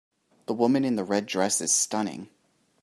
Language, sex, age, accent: English, male, 19-29, United States English